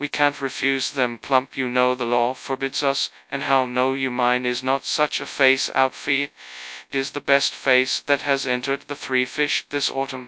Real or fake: fake